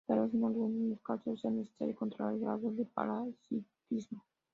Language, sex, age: Spanish, female, 19-29